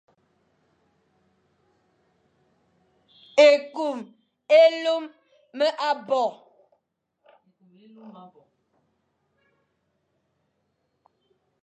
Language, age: Fang, under 19